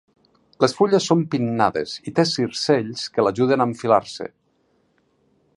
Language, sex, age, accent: Catalan, male, 50-59, valencià